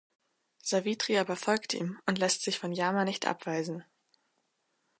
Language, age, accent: German, under 19, Deutschland Deutsch